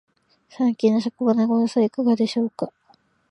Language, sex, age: Japanese, female, 19-29